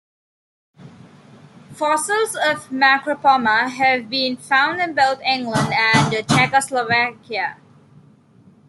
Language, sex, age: English, female, under 19